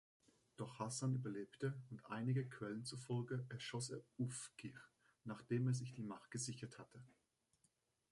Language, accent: German, Deutschland Deutsch